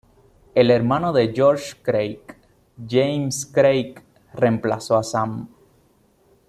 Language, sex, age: Spanish, male, 19-29